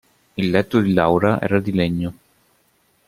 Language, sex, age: Italian, male, 19-29